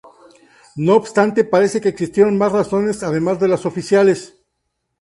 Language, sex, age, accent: Spanish, male, 50-59, México